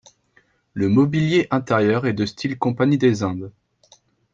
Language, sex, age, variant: French, male, 19-29, Français de métropole